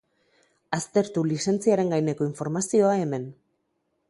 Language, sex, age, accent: Basque, female, 40-49, Mendebalekoa (Araba, Bizkaia, Gipuzkoako mendebaleko herri batzuk)